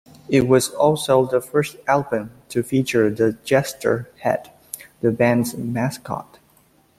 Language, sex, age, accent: English, male, 19-29, United States English